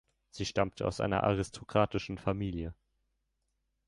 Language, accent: German, Deutschland Deutsch